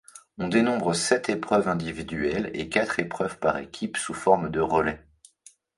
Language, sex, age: French, male, 40-49